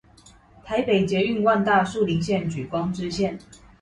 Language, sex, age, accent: Chinese, female, 19-29, 出生地：臺中市